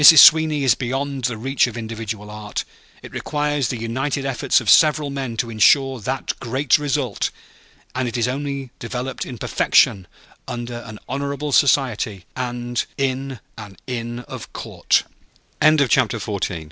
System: none